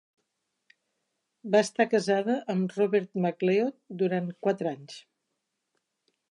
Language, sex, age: Catalan, female, 50-59